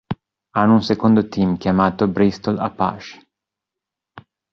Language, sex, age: Italian, male, 40-49